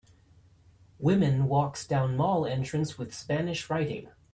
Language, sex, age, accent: English, male, 30-39, United States English